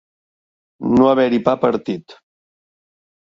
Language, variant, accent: Catalan, Central, central